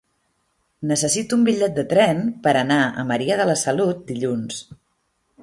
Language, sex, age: Catalan, female, 30-39